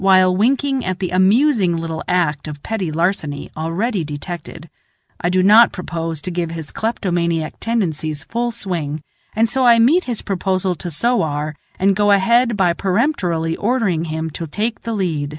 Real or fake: real